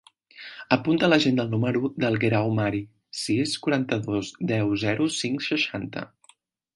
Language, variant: Catalan, Central